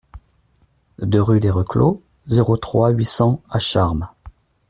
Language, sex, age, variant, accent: French, male, 40-49, Français d'Amérique du Nord, Français du Canada